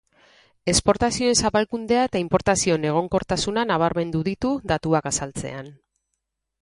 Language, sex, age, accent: Basque, female, 40-49, Mendebalekoa (Araba, Bizkaia, Gipuzkoako mendebaleko herri batzuk)